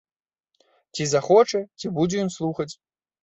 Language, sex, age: Belarusian, male, 30-39